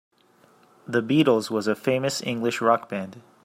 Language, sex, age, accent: English, male, 30-39, United States English